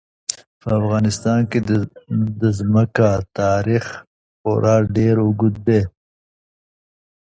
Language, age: Pashto, 40-49